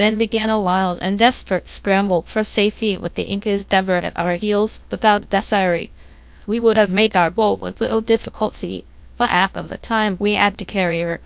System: TTS, GlowTTS